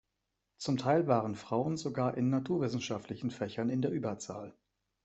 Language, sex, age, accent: German, male, 19-29, Deutschland Deutsch